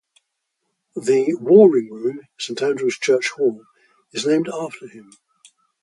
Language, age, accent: English, 80-89, England English